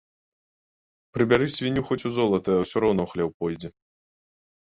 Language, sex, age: Belarusian, male, 30-39